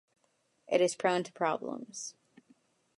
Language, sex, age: English, female, under 19